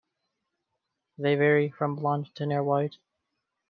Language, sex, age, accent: English, male, 19-29, United States English